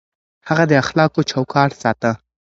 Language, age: Pashto, 19-29